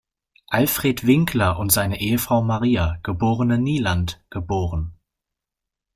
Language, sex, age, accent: German, male, 19-29, Deutschland Deutsch